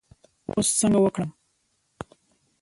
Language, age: Pashto, 19-29